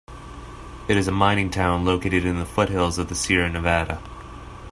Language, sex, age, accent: English, male, 19-29, United States English